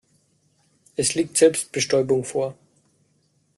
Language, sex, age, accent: German, male, 30-39, Deutschland Deutsch